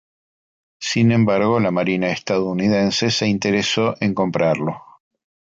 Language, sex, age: Spanish, male, 50-59